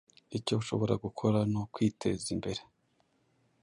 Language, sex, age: Kinyarwanda, male, 19-29